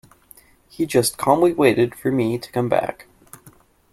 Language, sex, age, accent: English, male, 19-29, United States English